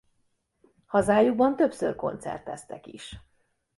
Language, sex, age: Hungarian, female, 50-59